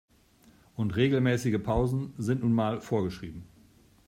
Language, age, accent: German, 50-59, Deutschland Deutsch